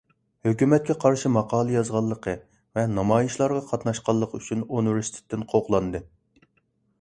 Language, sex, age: Uyghur, male, 19-29